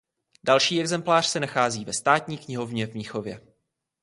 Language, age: Czech, 19-29